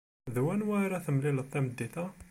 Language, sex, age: Kabyle, male, 30-39